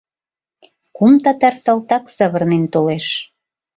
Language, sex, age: Mari, female, 30-39